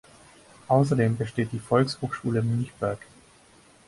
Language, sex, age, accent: German, male, 19-29, Deutschland Deutsch